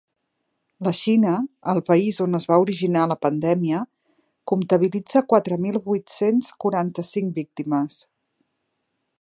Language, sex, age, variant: Catalan, female, 40-49, Central